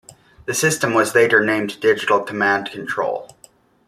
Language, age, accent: English, 19-29, United States English